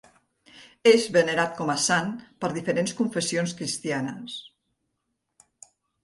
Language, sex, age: Catalan, female, 60-69